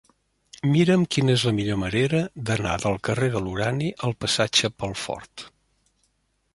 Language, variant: Catalan, Central